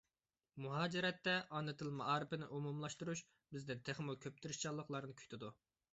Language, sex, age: Uyghur, male, 19-29